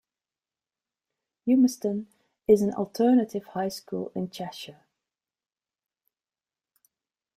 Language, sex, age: English, female, 40-49